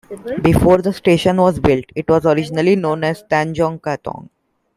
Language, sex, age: English, male, under 19